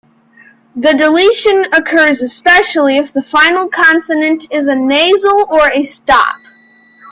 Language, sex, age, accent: English, male, under 19, United States English